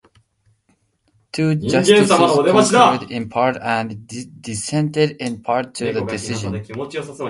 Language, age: English, under 19